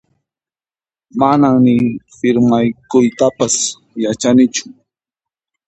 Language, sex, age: Puno Quechua, male, 30-39